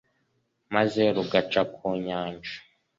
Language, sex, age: Kinyarwanda, male, 19-29